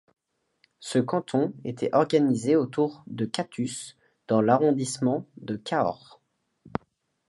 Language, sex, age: French, male, under 19